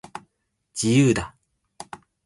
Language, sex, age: Japanese, male, 19-29